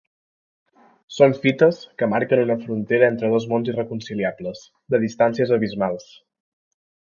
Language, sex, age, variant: Catalan, male, 19-29, Central